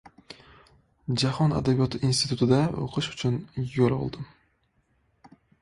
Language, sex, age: Uzbek, male, 19-29